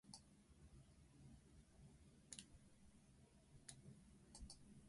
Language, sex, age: Japanese, female, under 19